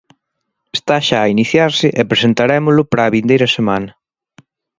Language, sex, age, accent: Galician, male, 30-39, Normativo (estándar)